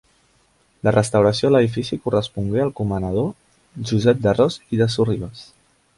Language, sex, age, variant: Catalan, male, 19-29, Central